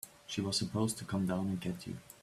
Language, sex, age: English, male, 30-39